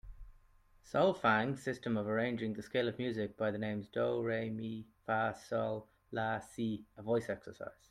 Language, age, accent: English, 30-39, Irish English